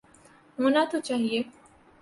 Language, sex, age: Urdu, female, 19-29